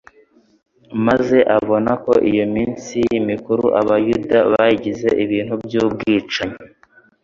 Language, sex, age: Kinyarwanda, male, 19-29